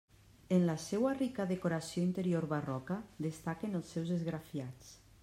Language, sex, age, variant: Catalan, female, 40-49, Central